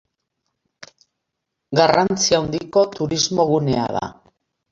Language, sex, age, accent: Basque, female, 60-69, Mendebalekoa (Araba, Bizkaia, Gipuzkoako mendebaleko herri batzuk)